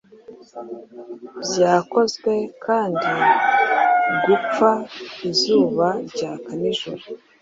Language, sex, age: Kinyarwanda, female, 30-39